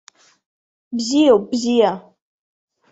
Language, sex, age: Abkhazian, female, 19-29